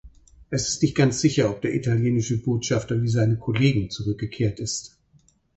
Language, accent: German, Deutschland Deutsch